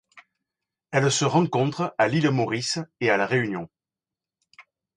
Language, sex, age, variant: French, male, 40-49, Français de métropole